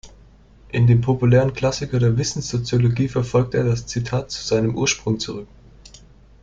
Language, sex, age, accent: German, male, 19-29, Deutschland Deutsch